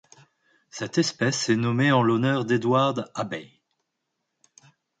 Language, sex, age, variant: French, male, 30-39, Français de métropole